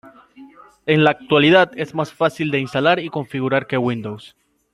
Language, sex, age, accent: Spanish, male, under 19, América central